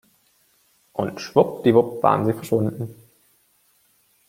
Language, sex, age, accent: German, male, 19-29, Deutschland Deutsch